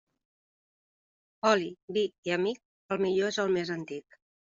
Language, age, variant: Catalan, 50-59, Central